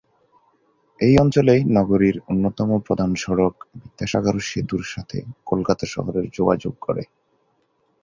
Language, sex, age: Bengali, male, 19-29